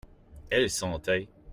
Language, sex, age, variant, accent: French, male, 30-39, Français d'Amérique du Nord, Français du Canada